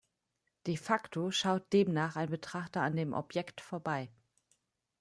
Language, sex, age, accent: German, female, 30-39, Deutschland Deutsch